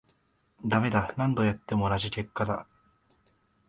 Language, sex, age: Japanese, male, 19-29